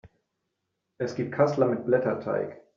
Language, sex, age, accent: German, male, 30-39, Deutschland Deutsch